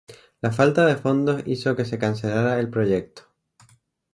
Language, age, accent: Spanish, 19-29, España: Islas Canarias